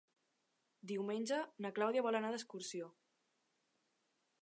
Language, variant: Catalan, Central